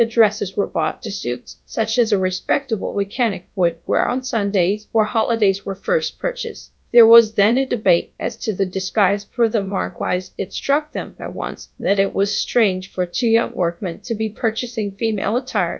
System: TTS, GradTTS